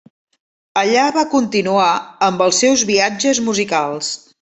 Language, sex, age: Catalan, female, 50-59